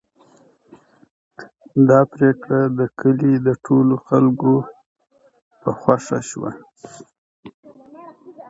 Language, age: Pashto, 30-39